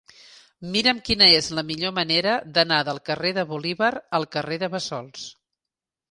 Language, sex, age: Catalan, female, 50-59